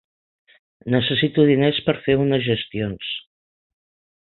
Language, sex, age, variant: Catalan, female, 60-69, Central